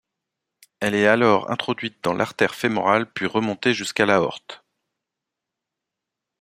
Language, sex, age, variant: French, male, 40-49, Français de métropole